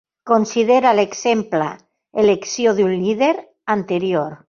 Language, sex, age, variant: Catalan, female, 70-79, Central